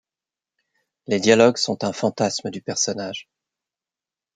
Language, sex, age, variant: French, male, 50-59, Français de métropole